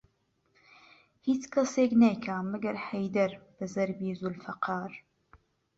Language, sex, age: Central Kurdish, female, 19-29